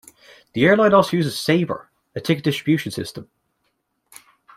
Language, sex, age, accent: English, male, 19-29, Irish English